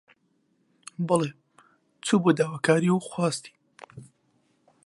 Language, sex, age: Central Kurdish, male, 19-29